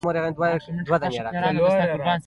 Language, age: Pashto, under 19